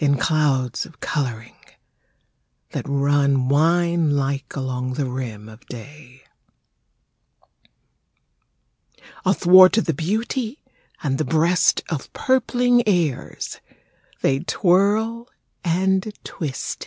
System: none